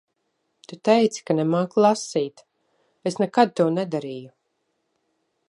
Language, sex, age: Latvian, female, 40-49